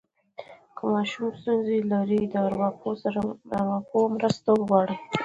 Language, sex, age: Pashto, female, 19-29